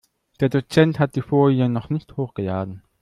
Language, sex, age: German, male, 19-29